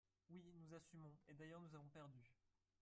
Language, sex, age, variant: French, male, 19-29, Français de métropole